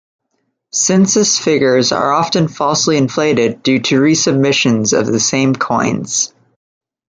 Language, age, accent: English, 19-29, United States English